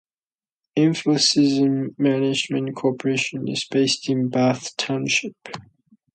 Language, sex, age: English, male, under 19